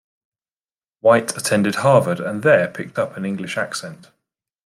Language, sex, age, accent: English, male, 40-49, England English